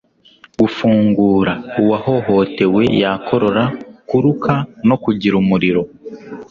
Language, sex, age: Kinyarwanda, male, 19-29